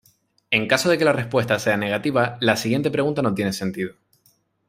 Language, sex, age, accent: Spanish, male, 19-29, España: Islas Canarias